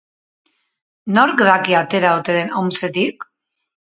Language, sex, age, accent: Basque, female, 40-49, Mendebalekoa (Araba, Bizkaia, Gipuzkoako mendebaleko herri batzuk)